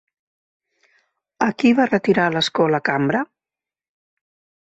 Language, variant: Catalan, Central